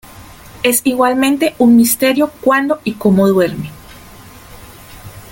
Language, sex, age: Spanish, female, 30-39